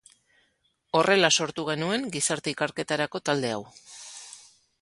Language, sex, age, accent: Basque, female, 40-49, Mendebalekoa (Araba, Bizkaia, Gipuzkoako mendebaleko herri batzuk)